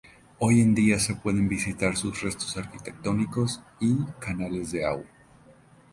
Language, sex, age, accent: Spanish, male, 30-39, México